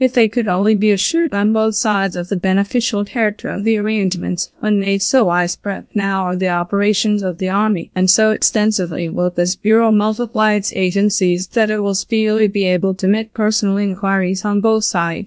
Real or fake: fake